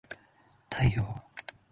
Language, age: Japanese, 19-29